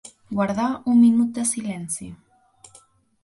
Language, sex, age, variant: Catalan, female, under 19, Central